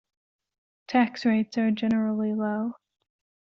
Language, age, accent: English, 19-29, United States English